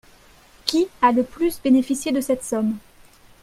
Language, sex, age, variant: French, female, 19-29, Français de métropole